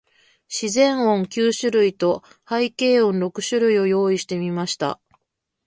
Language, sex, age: Japanese, female, 40-49